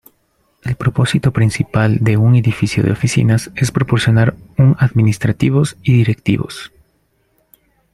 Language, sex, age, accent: Spanish, male, 30-39, Andino-Pacífico: Colombia, Perú, Ecuador, oeste de Bolivia y Venezuela andina